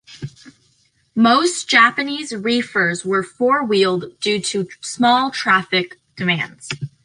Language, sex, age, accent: English, female, under 19, United States English